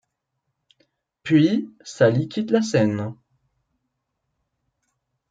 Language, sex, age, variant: French, male, 19-29, Français de métropole